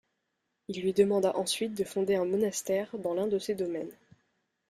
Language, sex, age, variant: French, female, under 19, Français de métropole